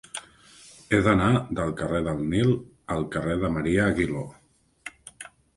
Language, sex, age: Catalan, male, 40-49